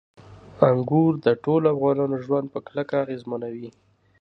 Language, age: Pashto, 19-29